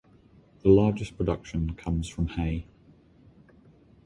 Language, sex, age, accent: English, male, 30-39, England English